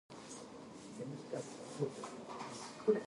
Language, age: Japanese, 19-29